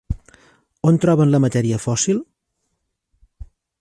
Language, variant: Catalan, Central